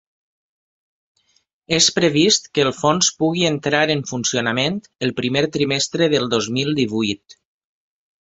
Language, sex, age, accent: Catalan, male, 19-29, valencià